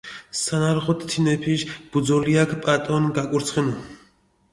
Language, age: Mingrelian, 30-39